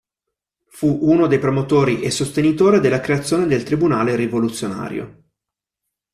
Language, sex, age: Italian, male, 40-49